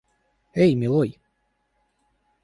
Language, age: Russian, 19-29